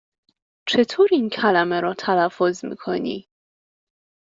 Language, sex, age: Persian, female, 19-29